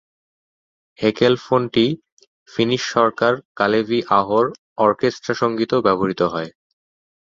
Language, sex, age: Bengali, male, 19-29